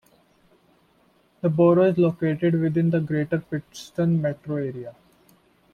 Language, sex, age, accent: English, male, under 19, India and South Asia (India, Pakistan, Sri Lanka)